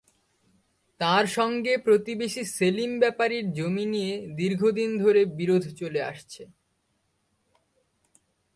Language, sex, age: Bengali, male, under 19